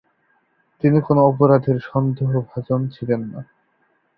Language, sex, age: Bengali, male, under 19